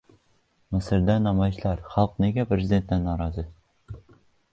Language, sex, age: Uzbek, male, under 19